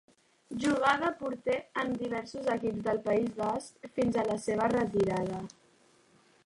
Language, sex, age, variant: Catalan, female, 50-59, Central